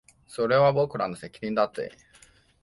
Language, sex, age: Japanese, male, 19-29